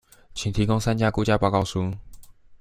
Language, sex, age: Chinese, male, 19-29